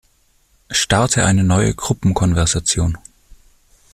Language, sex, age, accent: German, male, 19-29, Deutschland Deutsch